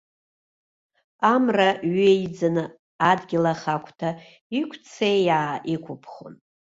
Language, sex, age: Abkhazian, female, 60-69